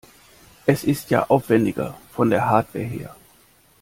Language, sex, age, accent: German, male, 30-39, Deutschland Deutsch